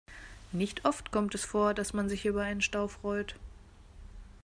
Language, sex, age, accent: German, female, 19-29, Deutschland Deutsch